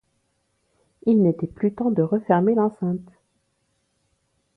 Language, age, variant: French, 30-39, Français de métropole